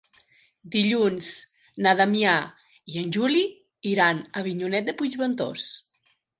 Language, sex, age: Catalan, female, 40-49